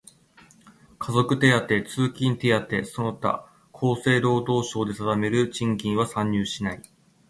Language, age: Japanese, 30-39